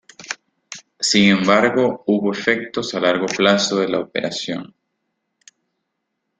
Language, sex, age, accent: Spanish, male, 19-29, Caribe: Cuba, Venezuela, Puerto Rico, República Dominicana, Panamá, Colombia caribeña, México caribeño, Costa del golfo de México